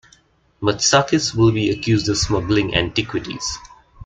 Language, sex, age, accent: English, male, 19-29, India and South Asia (India, Pakistan, Sri Lanka)